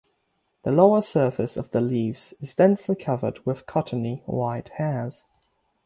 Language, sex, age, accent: English, male, 19-29, United States English; England English